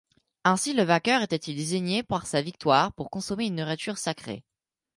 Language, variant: French, Français de métropole